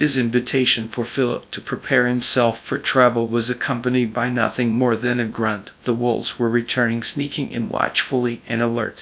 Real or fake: fake